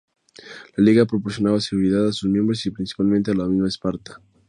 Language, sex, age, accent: Spanish, male, under 19, México